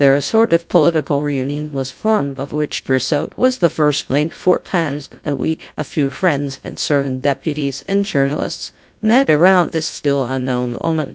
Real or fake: fake